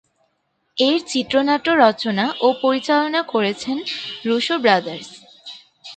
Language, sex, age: Bengali, female, 19-29